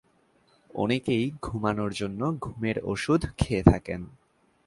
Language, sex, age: Bengali, male, 19-29